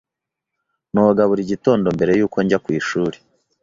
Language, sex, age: Kinyarwanda, male, 19-29